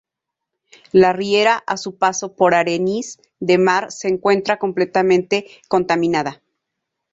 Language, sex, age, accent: Spanish, female, 40-49, México